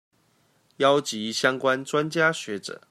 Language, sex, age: Chinese, male, 30-39